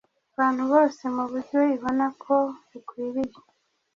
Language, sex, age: Kinyarwanda, female, 30-39